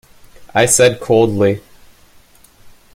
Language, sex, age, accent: English, male, 19-29, Canadian English